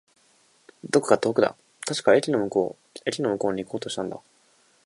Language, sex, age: Japanese, male, under 19